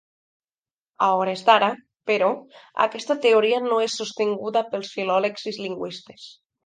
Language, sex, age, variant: Catalan, female, 19-29, Nord-Occidental